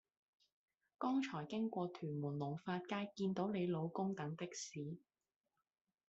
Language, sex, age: Cantonese, female, 19-29